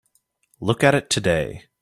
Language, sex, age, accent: English, male, 19-29, United States English